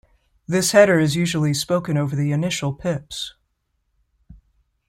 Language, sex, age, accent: English, female, 30-39, United States English